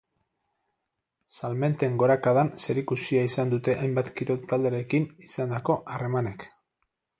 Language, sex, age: Basque, male, 40-49